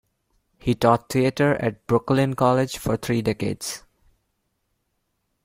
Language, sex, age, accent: English, male, 19-29, India and South Asia (India, Pakistan, Sri Lanka)